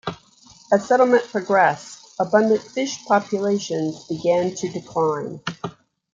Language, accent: English, United States English